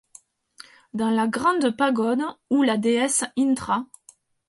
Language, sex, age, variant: French, female, 30-39, Français de métropole